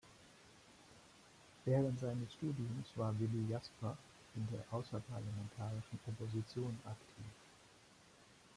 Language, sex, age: German, male, 50-59